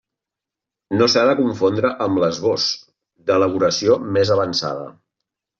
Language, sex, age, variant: Catalan, male, 50-59, Central